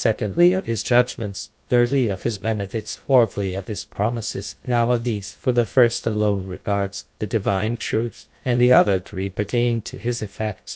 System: TTS, GlowTTS